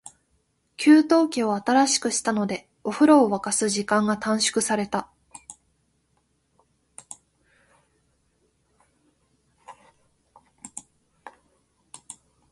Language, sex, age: Japanese, female, 19-29